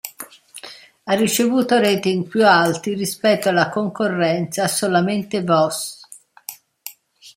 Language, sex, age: Italian, female, 60-69